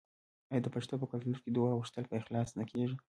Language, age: Pashto, 19-29